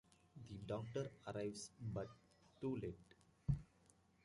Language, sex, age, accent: English, male, 19-29, United States English